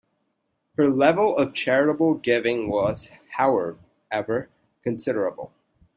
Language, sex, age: English, male, 19-29